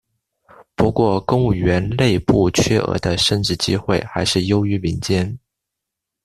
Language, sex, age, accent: Chinese, male, under 19, 出生地：广东省